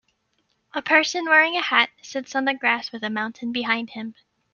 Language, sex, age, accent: English, female, 19-29, United States English